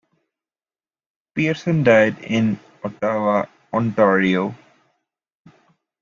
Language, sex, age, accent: English, male, 19-29, United States English